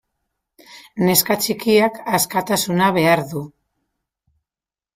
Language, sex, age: Basque, female, 30-39